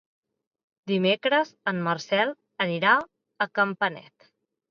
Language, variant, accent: Catalan, Central, central